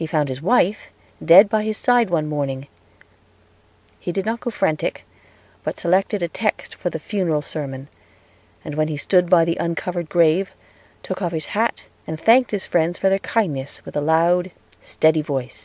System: none